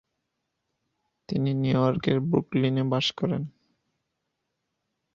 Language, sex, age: Bengali, male, 30-39